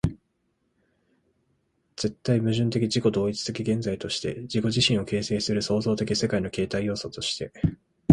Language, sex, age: Japanese, male, 19-29